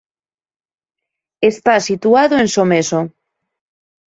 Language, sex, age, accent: Galician, female, 30-39, Normativo (estándar)